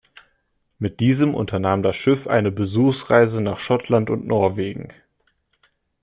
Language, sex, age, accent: German, male, under 19, Deutschland Deutsch